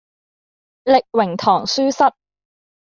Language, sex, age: Cantonese, female, under 19